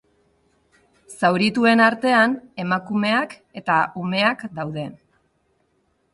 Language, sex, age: Basque, female, 30-39